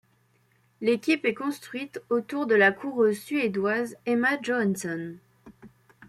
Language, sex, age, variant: French, female, under 19, Français de métropole